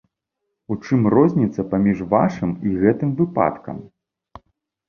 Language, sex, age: Belarusian, male, 30-39